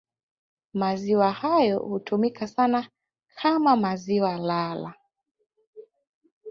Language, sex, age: Swahili, female, 19-29